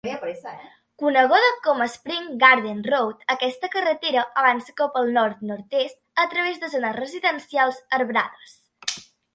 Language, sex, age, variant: Catalan, male, 40-49, Central